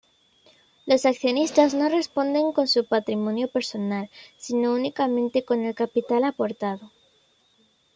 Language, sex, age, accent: Spanish, female, under 19, España: Centro-Sur peninsular (Madrid, Toledo, Castilla-La Mancha)